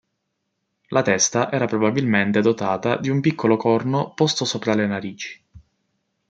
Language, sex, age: Italian, male, 19-29